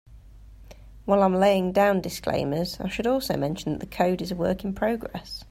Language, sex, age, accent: English, female, 30-39, England English